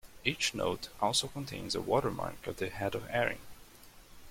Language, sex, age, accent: English, male, 19-29, United States English